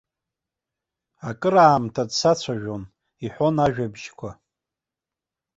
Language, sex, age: Abkhazian, male, 30-39